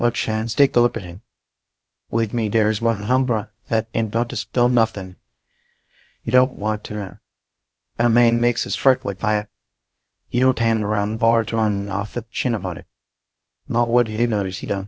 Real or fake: fake